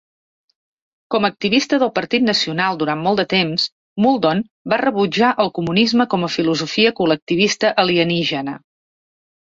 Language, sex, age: Catalan, female, 40-49